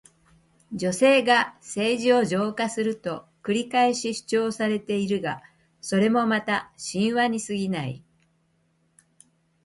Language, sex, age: Japanese, female, 70-79